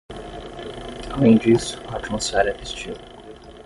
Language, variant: Portuguese, Portuguese (Brasil)